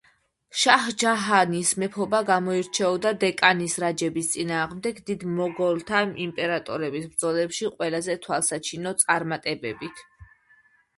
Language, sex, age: Georgian, female, 30-39